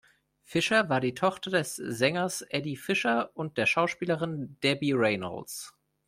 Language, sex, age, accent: German, male, 19-29, Deutschland Deutsch